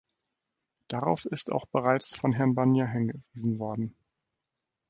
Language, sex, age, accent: German, male, 30-39, Deutschland Deutsch